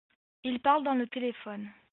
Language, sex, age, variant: French, male, 19-29, Français de métropole